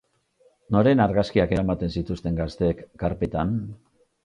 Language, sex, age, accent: Basque, male, 50-59, Mendebalekoa (Araba, Bizkaia, Gipuzkoako mendebaleko herri batzuk)